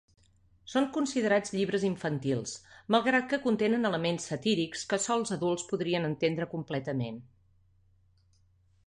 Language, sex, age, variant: Catalan, female, 40-49, Nord-Occidental